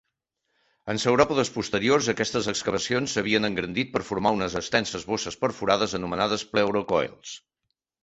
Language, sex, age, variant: Catalan, male, 60-69, Central